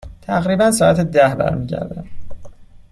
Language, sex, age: Persian, male, 19-29